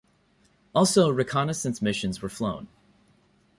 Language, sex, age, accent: English, male, 30-39, United States English